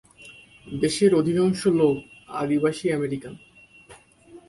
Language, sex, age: Bengali, male, 19-29